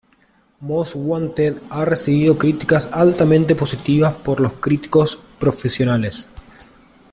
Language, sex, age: Spanish, male, 30-39